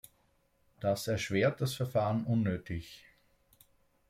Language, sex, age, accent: German, male, 19-29, Österreichisches Deutsch